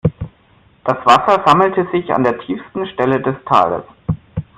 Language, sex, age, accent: German, male, 19-29, Deutschland Deutsch